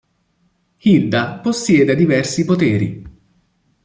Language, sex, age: Italian, male, 19-29